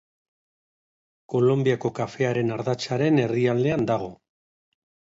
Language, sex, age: Basque, male, 60-69